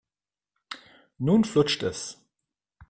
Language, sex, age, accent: German, male, 50-59, Deutschland Deutsch